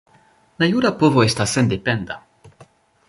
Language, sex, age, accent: Esperanto, male, 19-29, Internacia